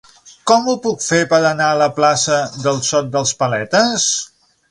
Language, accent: Catalan, central; septentrional